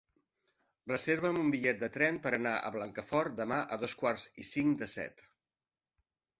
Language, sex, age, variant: Catalan, female, 60-69, Central